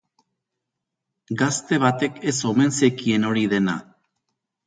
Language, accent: Basque, Mendebalekoa (Araba, Bizkaia, Gipuzkoako mendebaleko herri batzuk)